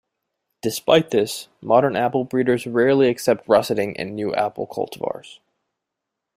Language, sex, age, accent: English, male, 19-29, United States English